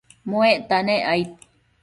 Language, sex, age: Matsés, female, 30-39